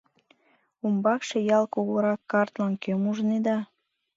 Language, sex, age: Mari, female, 19-29